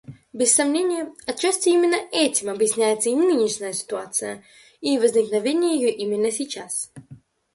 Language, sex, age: Russian, female, under 19